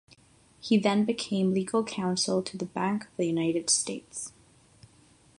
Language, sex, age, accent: English, female, 19-29, United States English; England English